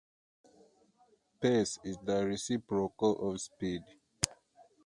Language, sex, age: English, male, 30-39